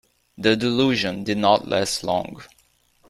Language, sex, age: English, male, 19-29